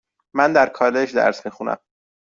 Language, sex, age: Persian, male, 30-39